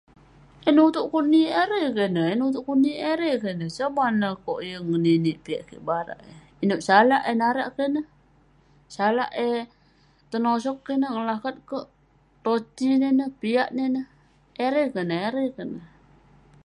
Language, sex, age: Western Penan, female, 19-29